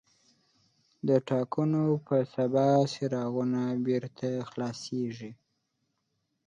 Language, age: Pashto, 19-29